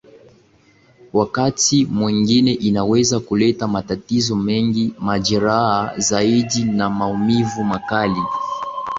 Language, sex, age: Swahili, male, 19-29